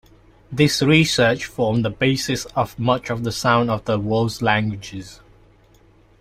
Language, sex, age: English, male, 19-29